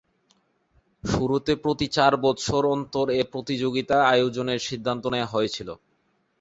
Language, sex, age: Bengali, male, 19-29